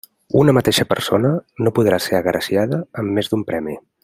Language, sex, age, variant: Catalan, male, 40-49, Central